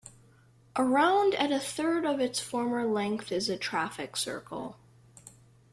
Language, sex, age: English, male, under 19